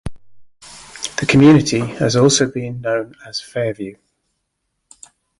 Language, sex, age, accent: English, male, 40-49, England English